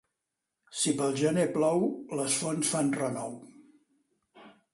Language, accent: Catalan, Barceloní